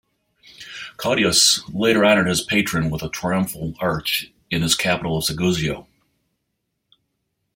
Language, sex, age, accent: English, male, 60-69, United States English